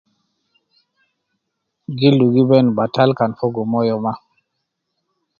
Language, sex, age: Nubi, male, 50-59